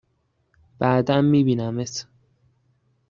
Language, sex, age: Persian, male, 19-29